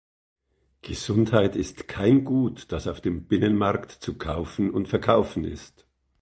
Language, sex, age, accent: German, male, 50-59, Österreichisches Deutsch